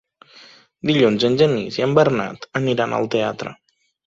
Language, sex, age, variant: Catalan, male, 19-29, Nord-Occidental